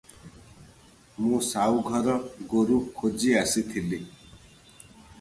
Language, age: Odia, 30-39